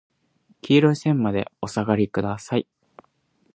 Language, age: Japanese, 19-29